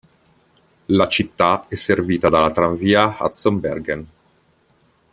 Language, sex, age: Italian, male, 30-39